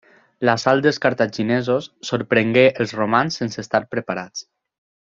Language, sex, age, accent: Catalan, male, 19-29, valencià